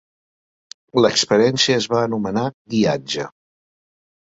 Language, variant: Catalan, Central